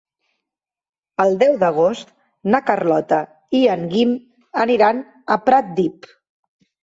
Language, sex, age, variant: Catalan, female, 30-39, Central